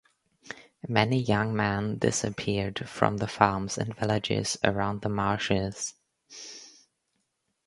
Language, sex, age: English, female, under 19